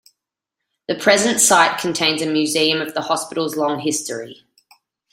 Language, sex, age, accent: English, female, 30-39, Australian English